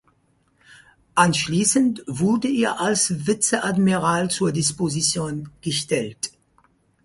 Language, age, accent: German, 50-59, Deutschland Deutsch